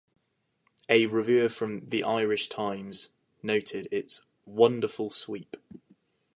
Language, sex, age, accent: English, male, 19-29, England English